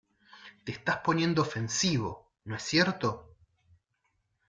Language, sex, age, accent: Spanish, male, 30-39, Rioplatense: Argentina, Uruguay, este de Bolivia, Paraguay